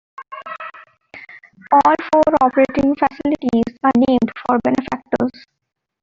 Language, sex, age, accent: English, female, 19-29, India and South Asia (India, Pakistan, Sri Lanka)